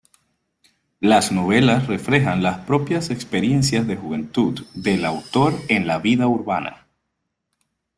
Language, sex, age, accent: Spanish, male, 30-39, Caribe: Cuba, Venezuela, Puerto Rico, República Dominicana, Panamá, Colombia caribeña, México caribeño, Costa del golfo de México